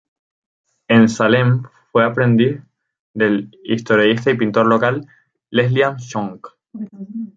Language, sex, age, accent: Spanish, male, 19-29, España: Islas Canarias